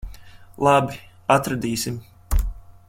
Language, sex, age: Latvian, male, 19-29